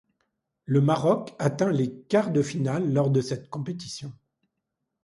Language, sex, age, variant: French, male, 60-69, Français de métropole